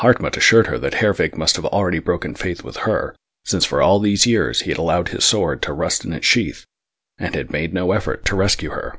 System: none